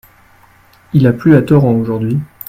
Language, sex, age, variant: French, male, 19-29, Français de métropole